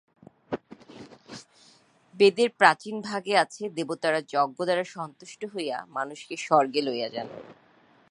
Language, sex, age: Bengali, female, 30-39